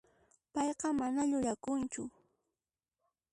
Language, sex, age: Puno Quechua, female, 19-29